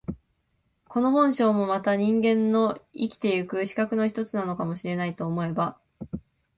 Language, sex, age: Japanese, female, 19-29